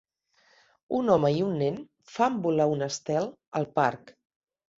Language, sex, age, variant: Catalan, female, 50-59, Central